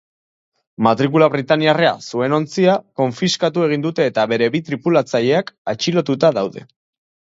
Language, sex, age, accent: Basque, male, 30-39, Mendebalekoa (Araba, Bizkaia, Gipuzkoako mendebaleko herri batzuk)